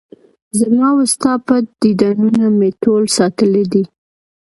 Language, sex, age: Pashto, female, 19-29